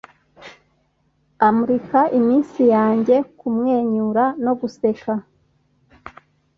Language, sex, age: Kinyarwanda, female, 40-49